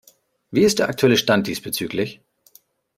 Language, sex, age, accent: German, male, 30-39, Deutschland Deutsch